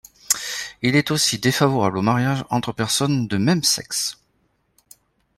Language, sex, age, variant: French, male, 40-49, Français de métropole